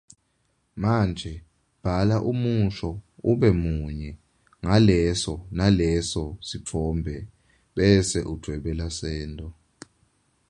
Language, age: Swati, 19-29